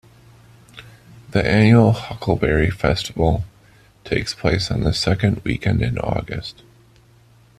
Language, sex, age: English, male, 30-39